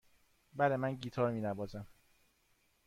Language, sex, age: Persian, male, 40-49